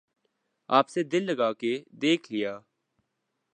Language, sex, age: Urdu, male, 19-29